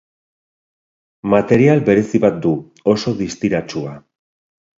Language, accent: Basque, Erdialdekoa edo Nafarra (Gipuzkoa, Nafarroa)